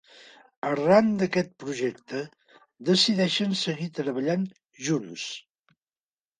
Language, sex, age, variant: Catalan, male, 50-59, Central